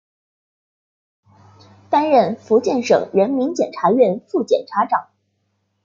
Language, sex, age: Chinese, female, 19-29